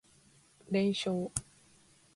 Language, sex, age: Japanese, female, 19-29